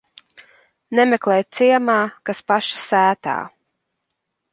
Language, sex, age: Latvian, female, 19-29